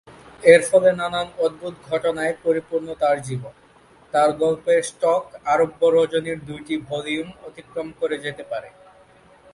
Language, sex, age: Bengali, male, 19-29